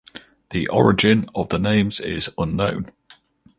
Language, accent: English, England English